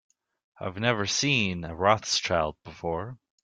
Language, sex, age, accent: English, male, 19-29, United States English